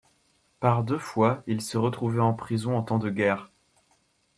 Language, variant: French, Français de métropole